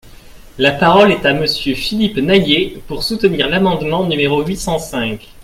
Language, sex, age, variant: French, male, 19-29, Français de métropole